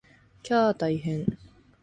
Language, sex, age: Japanese, female, 19-29